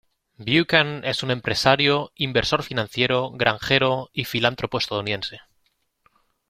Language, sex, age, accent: Spanish, male, 30-39, España: Centro-Sur peninsular (Madrid, Toledo, Castilla-La Mancha)